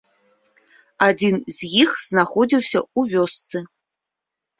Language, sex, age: Belarusian, female, 40-49